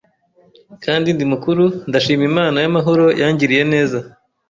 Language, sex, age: Kinyarwanda, male, 30-39